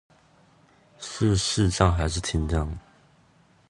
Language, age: Chinese, 30-39